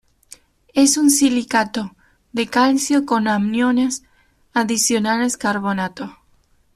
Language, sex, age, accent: Spanish, female, 19-29, Rioplatense: Argentina, Uruguay, este de Bolivia, Paraguay